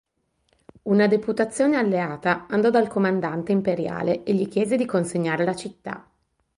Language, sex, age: Italian, female, 30-39